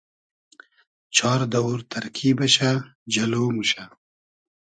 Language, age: Hazaragi, 30-39